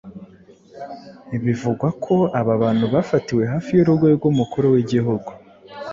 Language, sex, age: Kinyarwanda, male, 19-29